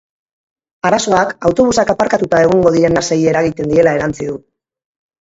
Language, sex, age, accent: Basque, female, 40-49, Mendebalekoa (Araba, Bizkaia, Gipuzkoako mendebaleko herri batzuk)